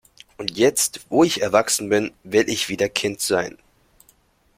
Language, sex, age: German, male, 19-29